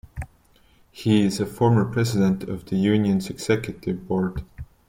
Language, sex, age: English, male, 19-29